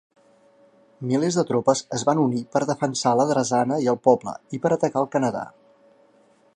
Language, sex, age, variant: Catalan, male, 50-59, Central